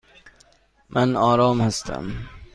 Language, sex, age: Persian, male, 30-39